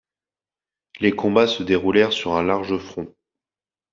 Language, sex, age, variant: French, male, 30-39, Français de métropole